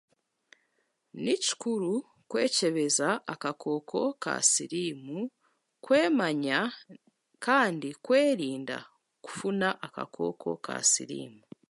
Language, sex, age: Chiga, female, 30-39